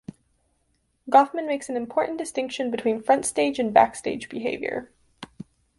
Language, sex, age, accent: English, female, 19-29, United States English